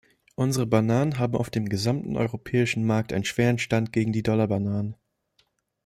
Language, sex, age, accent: German, male, 19-29, Deutschland Deutsch